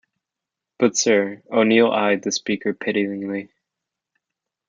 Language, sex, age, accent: English, male, 19-29, United States English